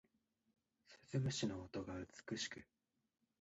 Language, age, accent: Japanese, 19-29, 標準語